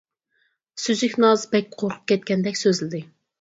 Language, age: Uyghur, 30-39